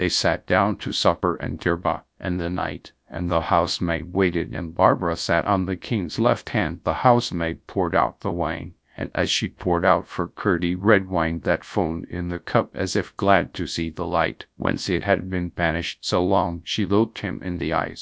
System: TTS, GradTTS